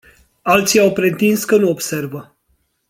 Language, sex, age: Romanian, male, 30-39